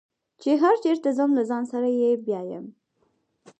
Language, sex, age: Pashto, female, under 19